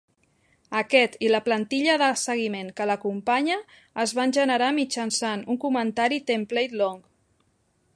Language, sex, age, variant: Catalan, female, 40-49, Central